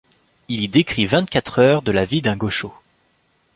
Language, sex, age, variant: French, male, 19-29, Français de métropole